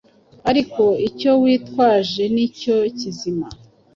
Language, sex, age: Kinyarwanda, female, 19-29